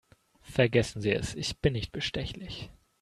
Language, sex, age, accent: German, male, 19-29, Deutschland Deutsch